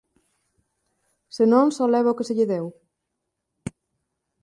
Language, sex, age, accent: Galician, female, 30-39, Atlántico (seseo e gheada)